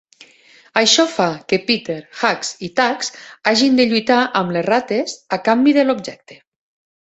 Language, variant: Catalan, Nord-Occidental